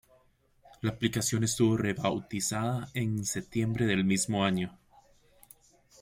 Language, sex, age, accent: Spanish, male, 19-29, América central